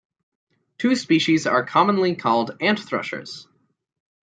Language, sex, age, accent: English, male, under 19, United States English